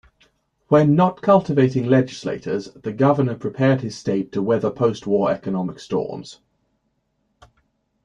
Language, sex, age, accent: English, male, 30-39, England English